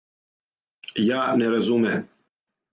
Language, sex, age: Serbian, male, 50-59